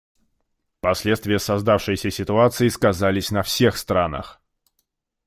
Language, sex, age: Russian, male, 19-29